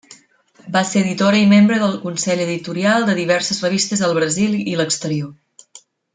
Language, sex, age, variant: Catalan, female, 30-39, Central